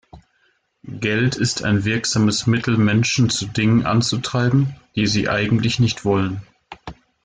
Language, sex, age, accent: German, male, 30-39, Deutschland Deutsch